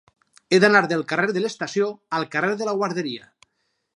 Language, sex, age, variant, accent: Catalan, male, 50-59, Valencià meridional, valencià